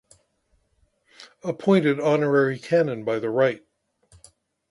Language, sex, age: English, male, 60-69